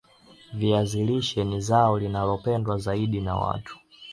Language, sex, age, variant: Swahili, male, 19-29, Kiswahili cha Bara ya Tanzania